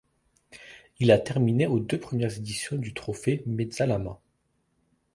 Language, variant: French, Français de métropole